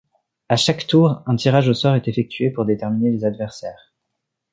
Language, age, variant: French, 19-29, Français de métropole